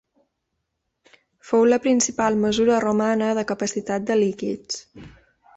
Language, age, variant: Catalan, 30-39, Balear